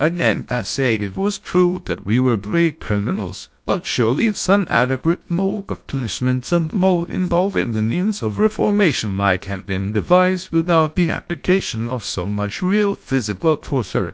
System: TTS, GlowTTS